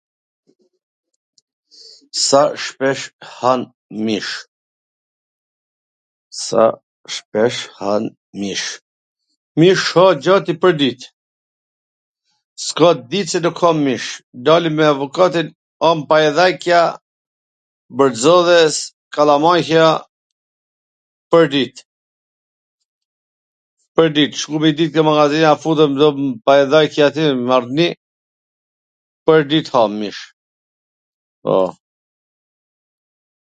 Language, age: Gheg Albanian, 50-59